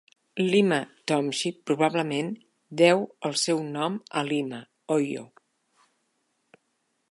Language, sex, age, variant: Catalan, female, 60-69, Central